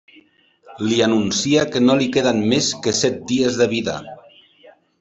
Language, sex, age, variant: Catalan, male, 50-59, Central